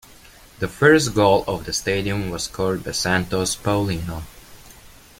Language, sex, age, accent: English, male, 19-29, United States English